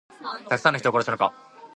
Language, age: Japanese, 19-29